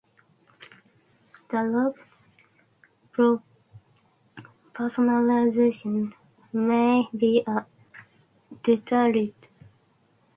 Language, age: English, 19-29